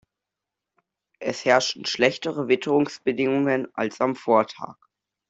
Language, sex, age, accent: German, male, under 19, Deutschland Deutsch